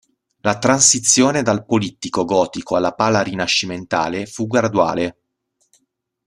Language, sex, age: Italian, male, 30-39